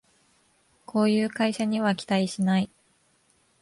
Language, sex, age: Japanese, female, 19-29